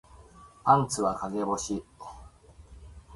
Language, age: Japanese, 40-49